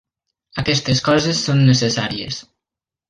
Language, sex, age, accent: Catalan, male, 19-29, valencià